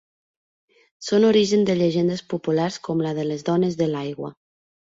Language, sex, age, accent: Catalan, female, 19-29, central; nord-occidental